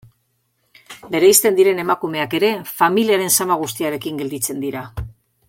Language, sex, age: Basque, female, 60-69